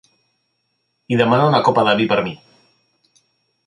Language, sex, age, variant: Catalan, male, 40-49, Central